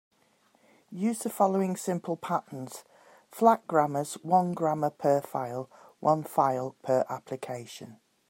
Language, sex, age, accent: English, female, 50-59, England English